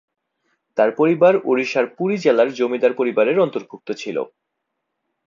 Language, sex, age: Bengali, male, 19-29